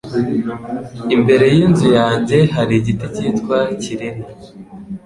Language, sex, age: Kinyarwanda, male, 19-29